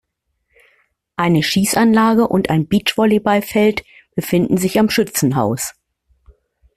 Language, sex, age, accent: German, female, 50-59, Deutschland Deutsch